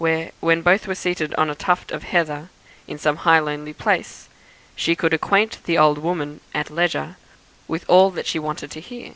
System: none